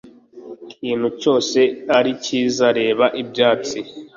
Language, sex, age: Kinyarwanda, male, 19-29